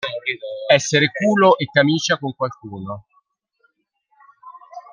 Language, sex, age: Italian, male, 50-59